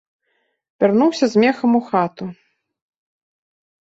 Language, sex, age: Belarusian, female, 40-49